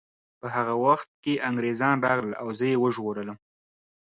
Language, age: Pashto, 19-29